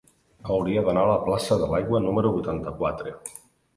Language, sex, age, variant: Catalan, male, 40-49, Nord-Occidental